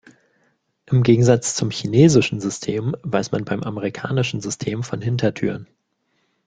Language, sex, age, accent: German, male, 19-29, Deutschland Deutsch